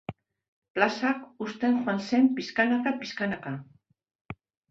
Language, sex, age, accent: Basque, female, 60-69, Mendebalekoa (Araba, Bizkaia, Gipuzkoako mendebaleko herri batzuk)